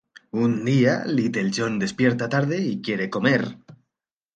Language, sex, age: Spanish, male, 19-29